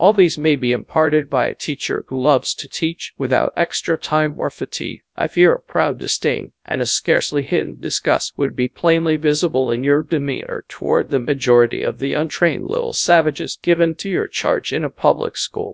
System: TTS, GradTTS